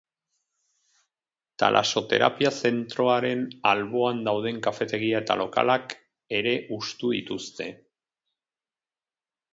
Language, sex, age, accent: Basque, male, 40-49, Erdialdekoa edo Nafarra (Gipuzkoa, Nafarroa)